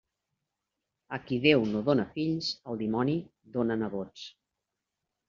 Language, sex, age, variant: Catalan, female, 40-49, Central